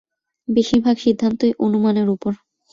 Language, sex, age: Bengali, female, 19-29